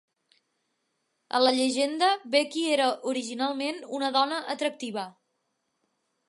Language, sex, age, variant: Catalan, female, 19-29, Nord-Occidental